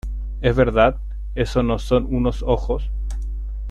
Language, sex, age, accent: Spanish, male, 30-39, Chileno: Chile, Cuyo